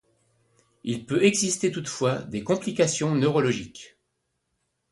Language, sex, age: French, male, 60-69